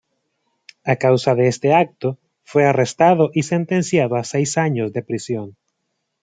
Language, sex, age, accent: Spanish, male, 30-39, América central